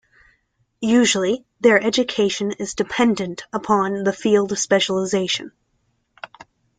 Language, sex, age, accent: English, female, 19-29, United States English